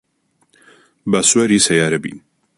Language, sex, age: Central Kurdish, male, 30-39